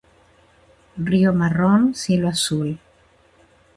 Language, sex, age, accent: Spanish, female, 60-69, Rioplatense: Argentina, Uruguay, este de Bolivia, Paraguay